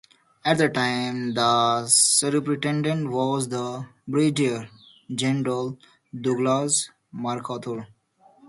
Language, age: English, under 19